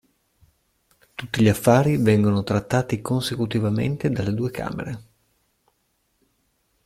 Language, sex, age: Italian, male, 30-39